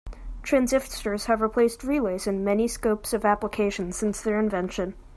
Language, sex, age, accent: English, male, under 19, United States English